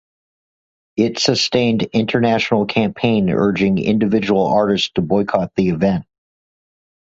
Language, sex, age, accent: English, male, 30-39, United States English